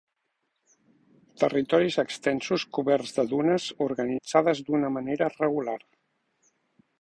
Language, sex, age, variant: Catalan, male, 50-59, Central